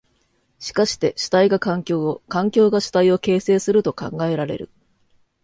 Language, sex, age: Japanese, female, 40-49